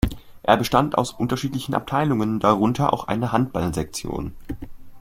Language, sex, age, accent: German, male, under 19, Deutschland Deutsch